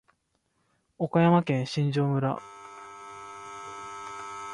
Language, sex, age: Japanese, male, under 19